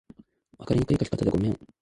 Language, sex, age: Japanese, male, 19-29